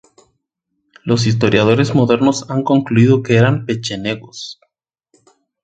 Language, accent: Spanish, América central